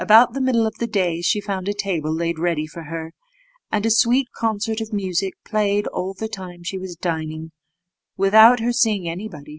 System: none